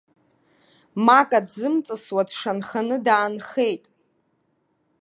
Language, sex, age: Abkhazian, female, 30-39